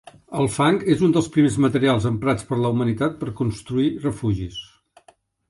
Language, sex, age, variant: Catalan, male, 60-69, Central